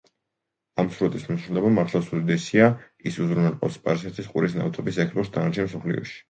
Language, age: Georgian, 19-29